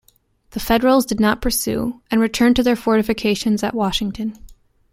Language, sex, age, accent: English, female, 19-29, United States English